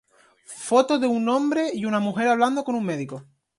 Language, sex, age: Spanish, male, 19-29